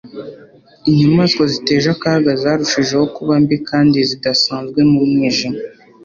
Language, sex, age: Kinyarwanda, male, under 19